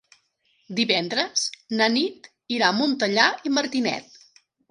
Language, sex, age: Catalan, female, 40-49